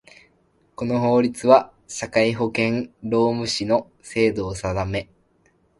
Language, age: Japanese, 19-29